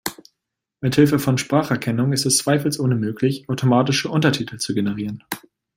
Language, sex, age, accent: German, male, 19-29, Deutschland Deutsch